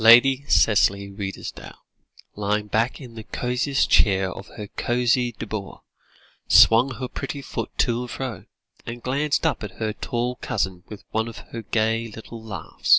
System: none